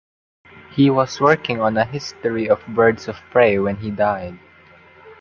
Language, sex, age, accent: English, male, under 19, Filipino